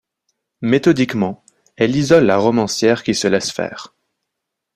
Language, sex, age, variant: French, male, 19-29, Français de métropole